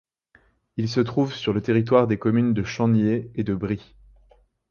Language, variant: French, Français de métropole